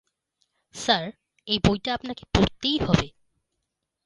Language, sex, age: Bengali, female, 19-29